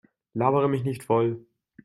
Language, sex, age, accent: German, male, 19-29, Deutschland Deutsch